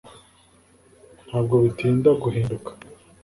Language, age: Kinyarwanda, 30-39